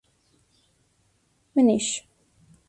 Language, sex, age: Central Kurdish, female, 19-29